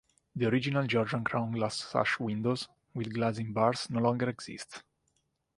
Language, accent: English, United States English